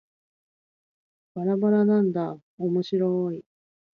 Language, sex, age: Japanese, female, 30-39